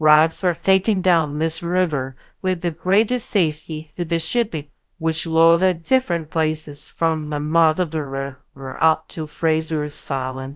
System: TTS, VITS